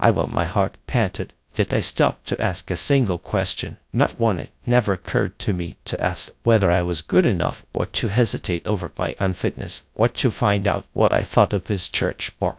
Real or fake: fake